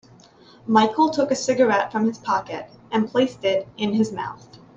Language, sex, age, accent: English, female, 19-29, United States English